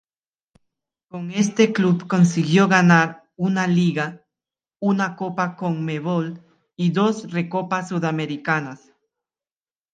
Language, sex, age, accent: Spanish, male, 19-29, América central